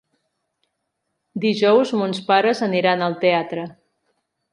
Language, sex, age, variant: Catalan, female, 40-49, Central